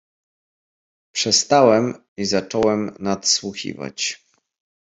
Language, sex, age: Polish, male, 30-39